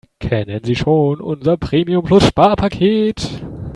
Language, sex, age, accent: German, male, 19-29, Deutschland Deutsch